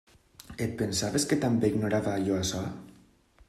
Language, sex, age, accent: Catalan, male, 19-29, valencià